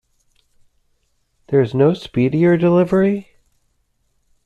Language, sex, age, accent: English, male, 40-49, United States English